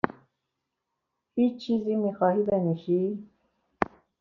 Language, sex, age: Persian, female, 50-59